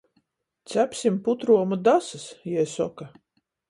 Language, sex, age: Latgalian, female, 40-49